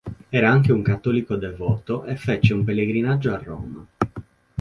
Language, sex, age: Italian, male, 19-29